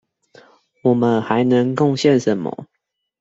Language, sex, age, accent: Chinese, male, 30-39, 出生地：臺北市